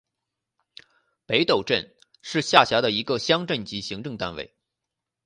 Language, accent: Chinese, 出生地：山东省